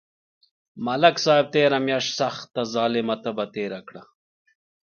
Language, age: Pashto, 30-39